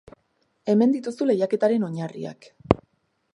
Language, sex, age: Basque, female, 19-29